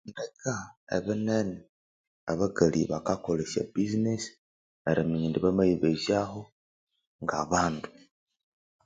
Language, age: Konzo, 30-39